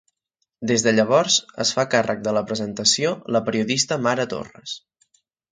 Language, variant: Catalan, Central